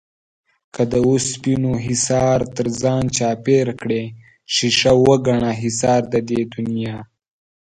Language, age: Pashto, under 19